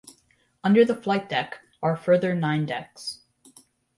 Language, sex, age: English, male, under 19